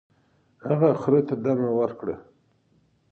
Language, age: Pashto, 40-49